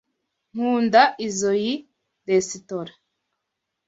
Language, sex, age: Kinyarwanda, female, 19-29